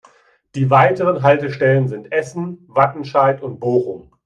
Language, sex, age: German, male, 40-49